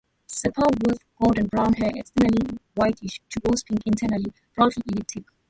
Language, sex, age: English, female, 30-39